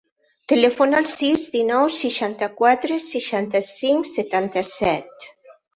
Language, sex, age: Catalan, female, 50-59